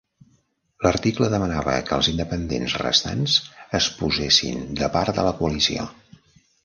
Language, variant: Catalan, Central